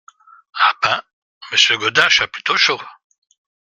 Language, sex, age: French, male, 60-69